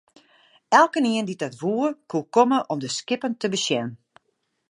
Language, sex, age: Western Frisian, female, 40-49